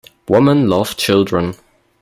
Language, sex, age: English, male, 19-29